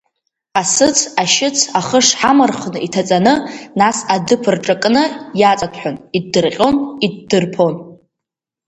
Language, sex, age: Abkhazian, female, under 19